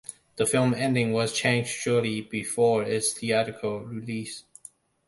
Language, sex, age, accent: English, male, 19-29, Hong Kong English